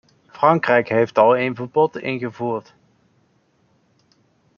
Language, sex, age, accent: Dutch, male, 30-39, Nederlands Nederlands